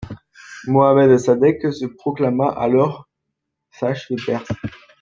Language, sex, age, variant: French, male, 19-29, Français de métropole